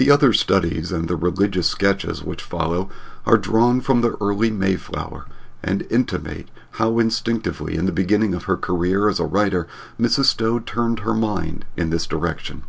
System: none